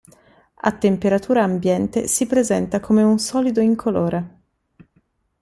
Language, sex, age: Italian, female, 30-39